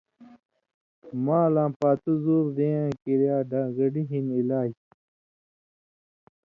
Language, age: Indus Kohistani, 19-29